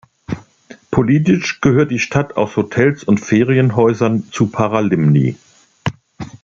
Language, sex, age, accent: German, male, 60-69, Deutschland Deutsch